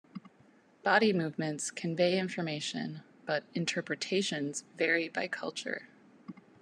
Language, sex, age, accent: English, female, 30-39, United States English